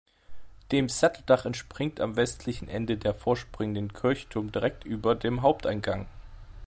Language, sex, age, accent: German, male, 19-29, Deutschland Deutsch